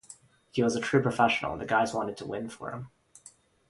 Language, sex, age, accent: English, male, under 19, United States English